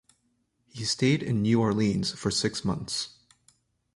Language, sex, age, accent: English, male, 30-39, Canadian English